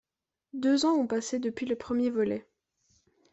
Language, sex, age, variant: French, female, 19-29, Français de métropole